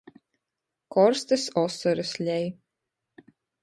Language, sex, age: Latgalian, female, 30-39